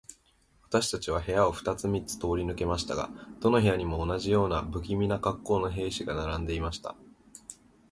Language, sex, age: Japanese, male, under 19